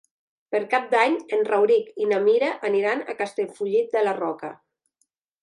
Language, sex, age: Catalan, female, 50-59